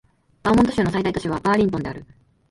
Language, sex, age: Japanese, female, 19-29